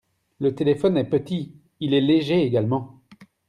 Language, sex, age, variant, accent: French, male, 30-39, Français d'Europe, Français de Belgique